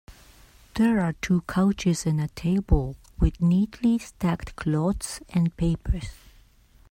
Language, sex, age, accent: English, female, 50-59, United States English